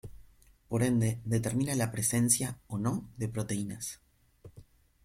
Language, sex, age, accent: Spanish, male, 30-39, Rioplatense: Argentina, Uruguay, este de Bolivia, Paraguay